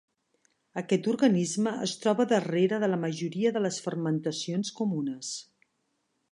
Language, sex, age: Catalan, female, 50-59